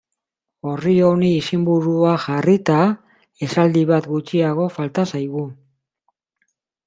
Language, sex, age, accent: Basque, male, 50-59, Mendebalekoa (Araba, Bizkaia, Gipuzkoako mendebaleko herri batzuk)